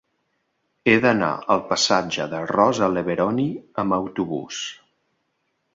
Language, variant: Catalan, Central